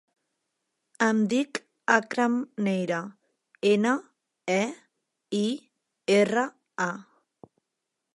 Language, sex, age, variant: Catalan, female, 30-39, Central